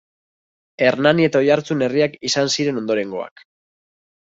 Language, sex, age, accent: Basque, male, 19-29, Mendebalekoa (Araba, Bizkaia, Gipuzkoako mendebaleko herri batzuk)